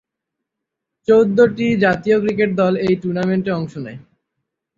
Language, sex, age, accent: Bengali, male, under 19, চলিত